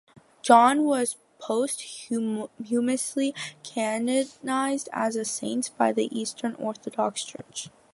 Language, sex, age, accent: English, female, under 19, United States English